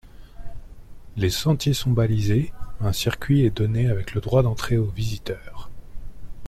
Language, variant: French, Français de métropole